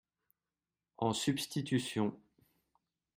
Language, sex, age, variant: French, male, 30-39, Français de métropole